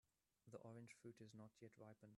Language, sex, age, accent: English, male, under 19, Southern African (South Africa, Zimbabwe, Namibia)